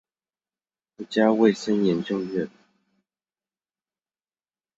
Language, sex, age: Chinese, male, 19-29